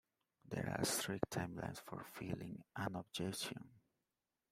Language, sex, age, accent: English, male, 30-39, Southern African (South Africa, Zimbabwe, Namibia)